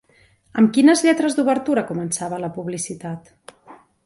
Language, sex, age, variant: Catalan, female, 40-49, Central